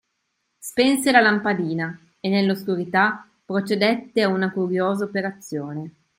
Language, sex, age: Italian, female, 30-39